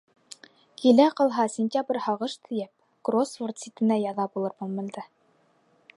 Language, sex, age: Bashkir, female, 19-29